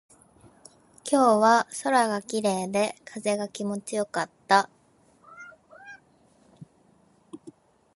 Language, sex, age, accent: Japanese, female, 19-29, 標準語